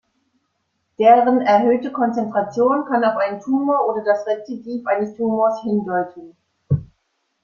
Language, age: German, 50-59